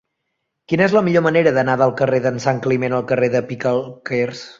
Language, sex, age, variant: Catalan, male, 19-29, Central